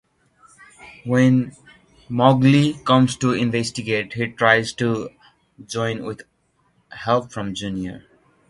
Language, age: English, 19-29